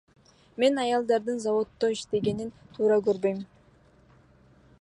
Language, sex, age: Kyrgyz, female, 19-29